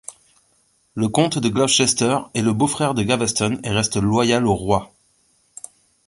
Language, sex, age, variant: French, male, 40-49, Français de métropole